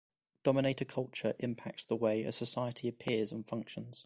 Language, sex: English, male